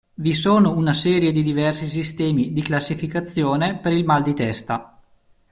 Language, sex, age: Italian, male, 30-39